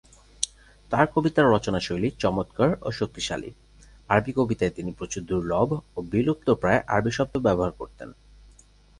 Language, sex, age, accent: Bengali, male, 19-29, Native